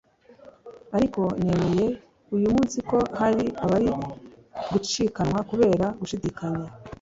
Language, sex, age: Kinyarwanda, female, 19-29